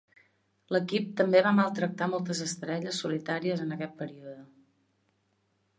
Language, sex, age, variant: Catalan, female, 40-49, Central